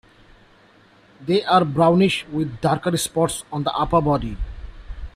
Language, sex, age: English, male, 40-49